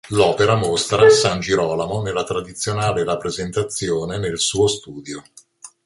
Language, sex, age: Italian, male, 60-69